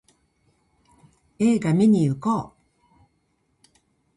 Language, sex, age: Japanese, female, 60-69